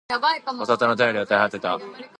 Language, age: Japanese, 19-29